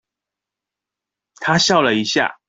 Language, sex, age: Chinese, male, 19-29